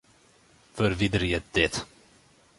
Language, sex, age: Western Frisian, male, 19-29